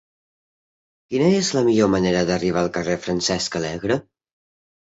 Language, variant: Catalan, Central